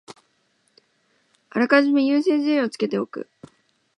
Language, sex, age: Japanese, female, 19-29